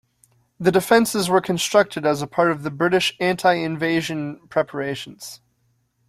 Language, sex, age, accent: English, male, 19-29, United States English